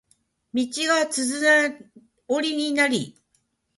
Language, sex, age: Japanese, female, 50-59